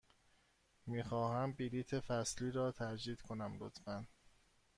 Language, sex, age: Persian, male, 30-39